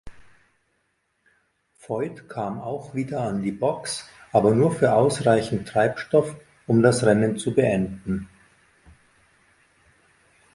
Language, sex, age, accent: German, male, 50-59, Deutschland Deutsch